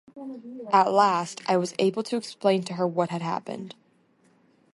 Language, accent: English, United States English